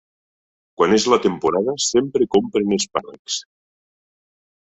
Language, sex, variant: Catalan, male, Nord-Occidental